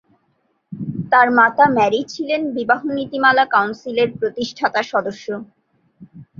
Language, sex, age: Bengali, female, 19-29